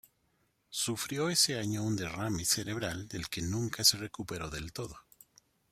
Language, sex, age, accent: Spanish, male, 50-59, México